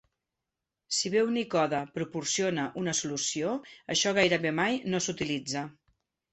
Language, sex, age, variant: Catalan, female, 50-59, Central